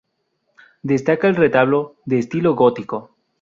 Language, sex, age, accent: Spanish, male, 19-29, México